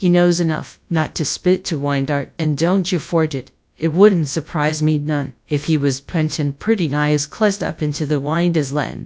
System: TTS, GradTTS